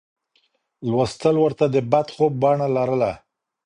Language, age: Pashto, 50-59